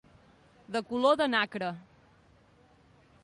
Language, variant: Catalan, Central